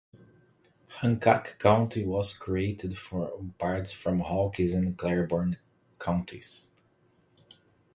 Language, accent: English, Brazilian